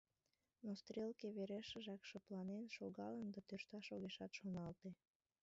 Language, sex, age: Mari, female, 19-29